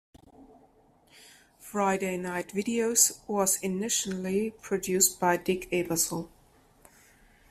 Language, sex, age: English, female, 40-49